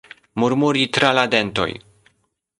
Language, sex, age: Esperanto, male, 19-29